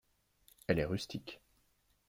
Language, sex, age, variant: French, male, 30-39, Français de métropole